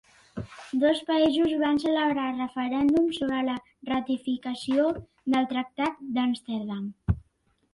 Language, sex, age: Catalan, male, 40-49